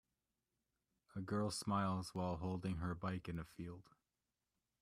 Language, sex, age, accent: English, male, 19-29, United States English